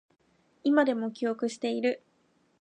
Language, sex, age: Japanese, female, 19-29